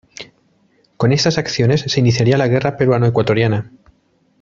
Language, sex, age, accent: Spanish, male, 40-49, España: Centro-Sur peninsular (Madrid, Toledo, Castilla-La Mancha)